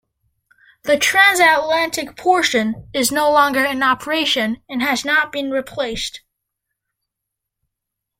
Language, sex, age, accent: English, male, under 19, United States English